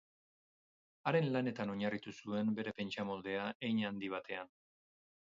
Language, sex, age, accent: Basque, male, 40-49, Mendebalekoa (Araba, Bizkaia, Gipuzkoako mendebaleko herri batzuk)